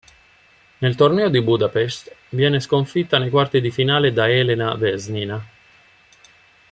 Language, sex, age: Italian, male, 50-59